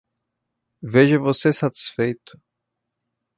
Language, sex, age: Portuguese, male, 19-29